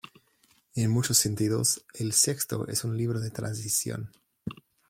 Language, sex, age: Spanish, male, 30-39